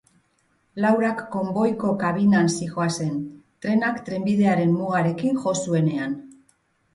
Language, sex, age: Basque, female, 40-49